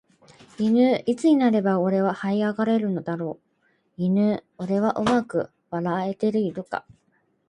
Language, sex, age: Japanese, female, 30-39